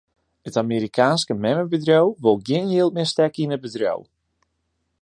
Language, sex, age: Western Frisian, male, 19-29